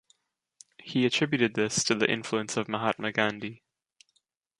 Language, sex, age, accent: English, male, 19-29, West Indies and Bermuda (Bahamas, Bermuda, Jamaica, Trinidad)